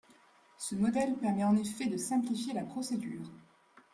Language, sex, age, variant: French, female, 19-29, Français de métropole